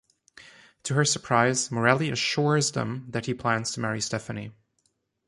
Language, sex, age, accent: English, male, 30-39, United States English